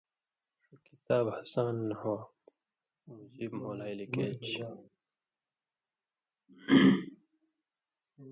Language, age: Indus Kohistani, 19-29